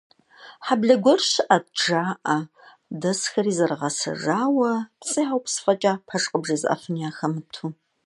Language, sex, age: Kabardian, female, 40-49